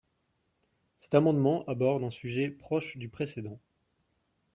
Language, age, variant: French, 30-39, Français de métropole